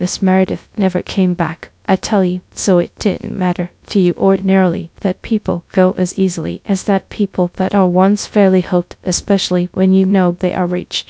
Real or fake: fake